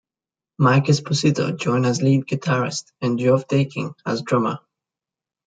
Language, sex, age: English, male, 19-29